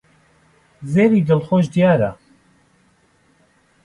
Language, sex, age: Central Kurdish, male, 19-29